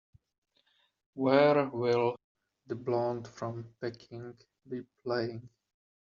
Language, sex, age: English, male, 30-39